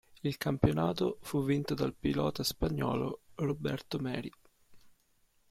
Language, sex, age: Italian, male, 19-29